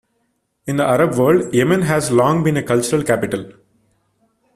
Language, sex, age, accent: English, male, 19-29, India and South Asia (India, Pakistan, Sri Lanka)